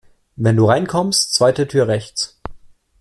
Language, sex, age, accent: German, male, 19-29, Deutschland Deutsch